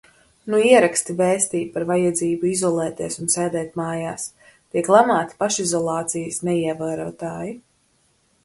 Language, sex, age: Latvian, female, 19-29